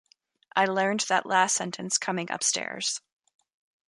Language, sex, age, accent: English, female, 30-39, United States English